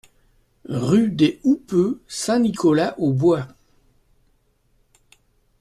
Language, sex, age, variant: French, male, 60-69, Français de métropole